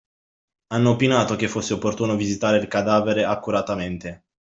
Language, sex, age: Italian, male, 19-29